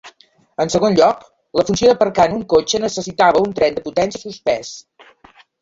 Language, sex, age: Catalan, female, 60-69